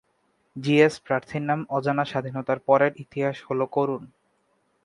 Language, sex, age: Bengali, male, 19-29